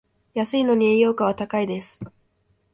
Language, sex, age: Japanese, female, 19-29